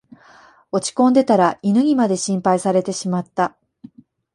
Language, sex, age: Japanese, female, 30-39